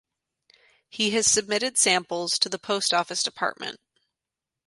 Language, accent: English, United States English